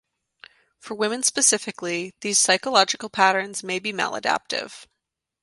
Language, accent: English, United States English